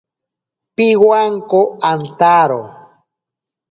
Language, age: Ashéninka Perené, 40-49